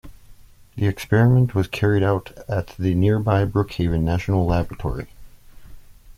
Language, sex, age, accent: English, male, 30-39, United States English